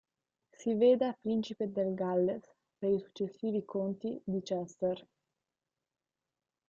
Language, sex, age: Italian, female, 19-29